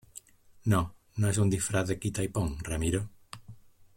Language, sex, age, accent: Spanish, male, 50-59, España: Sur peninsular (Andalucia, Extremadura, Murcia)